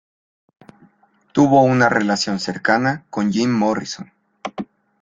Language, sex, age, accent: Spanish, male, 19-29, México